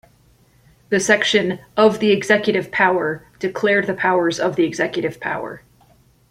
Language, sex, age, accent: English, female, 19-29, United States English